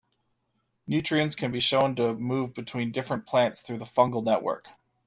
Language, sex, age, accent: English, male, 30-39, Canadian English